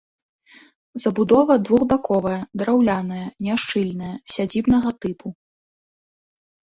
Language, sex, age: Belarusian, female, 19-29